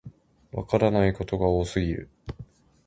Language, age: Japanese, 19-29